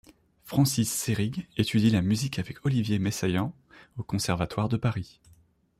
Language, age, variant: French, 30-39, Français de métropole